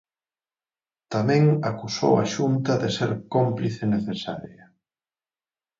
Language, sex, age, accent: Galician, male, 30-39, Central (gheada)